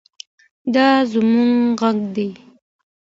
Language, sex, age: Pashto, female, 19-29